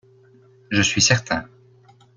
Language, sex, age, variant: French, male, 19-29, Français de métropole